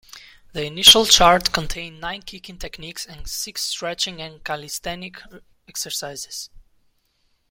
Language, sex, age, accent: English, male, 19-29, United States English